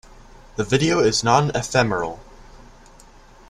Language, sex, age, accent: English, male, under 19, United States English